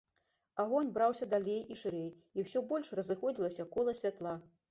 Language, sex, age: Belarusian, female, 50-59